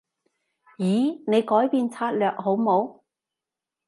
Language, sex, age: Cantonese, female, 30-39